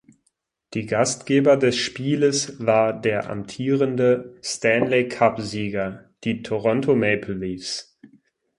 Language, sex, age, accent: German, male, 30-39, Deutschland Deutsch